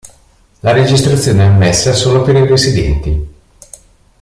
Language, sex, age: Italian, male, 50-59